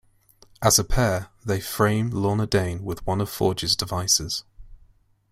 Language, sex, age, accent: English, male, 19-29, England English